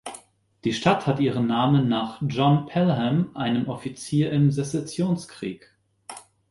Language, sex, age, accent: German, male, 30-39, Deutschland Deutsch